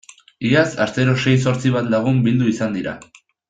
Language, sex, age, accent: Basque, male, 19-29, Erdialdekoa edo Nafarra (Gipuzkoa, Nafarroa)